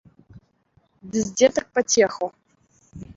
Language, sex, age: Belarusian, female, 19-29